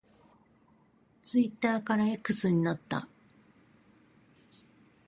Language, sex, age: Japanese, female, 50-59